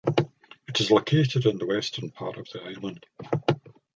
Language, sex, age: English, male, 60-69